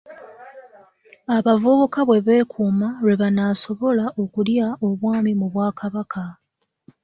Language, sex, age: Ganda, female, 19-29